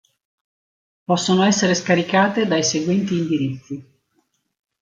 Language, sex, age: Italian, female, 50-59